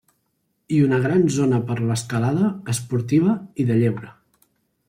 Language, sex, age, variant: Catalan, male, 19-29, Central